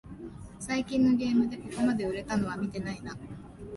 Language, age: Japanese, 19-29